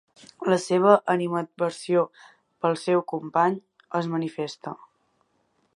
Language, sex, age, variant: Catalan, female, 19-29, Central